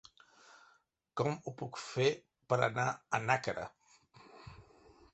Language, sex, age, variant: Catalan, male, 50-59, Central